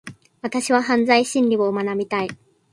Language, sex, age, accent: Japanese, female, 19-29, 標準語